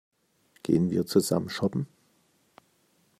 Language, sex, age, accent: German, male, 50-59, Deutschland Deutsch